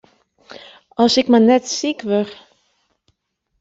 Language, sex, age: Western Frisian, female, 30-39